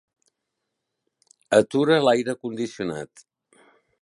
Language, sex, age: Catalan, male, 60-69